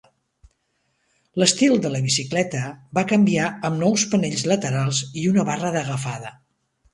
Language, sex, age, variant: Catalan, male, 60-69, Nord-Occidental